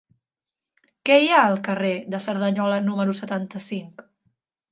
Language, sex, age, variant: Catalan, female, 30-39, Central